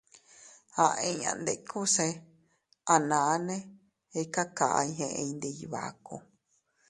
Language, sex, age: Teutila Cuicatec, female, 30-39